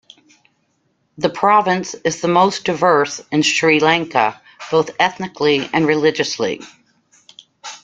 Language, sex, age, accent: English, female, 50-59, United States English